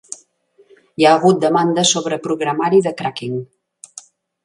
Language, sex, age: Catalan, female, 60-69